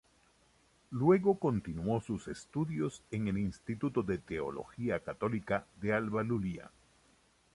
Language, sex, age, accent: Spanish, male, 60-69, Caribe: Cuba, Venezuela, Puerto Rico, República Dominicana, Panamá, Colombia caribeña, México caribeño, Costa del golfo de México